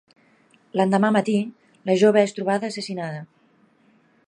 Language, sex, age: Catalan, female, 40-49